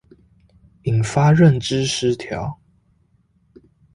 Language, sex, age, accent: Chinese, male, 19-29, 出生地：臺北市